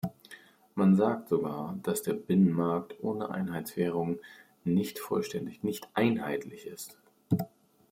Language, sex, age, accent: German, male, 30-39, Deutschland Deutsch